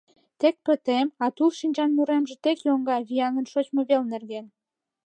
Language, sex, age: Mari, female, 19-29